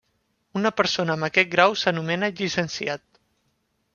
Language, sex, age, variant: Catalan, male, 19-29, Central